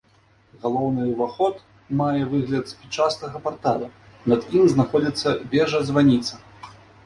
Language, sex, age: Belarusian, male, 19-29